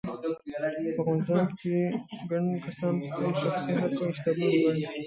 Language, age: Pashto, 19-29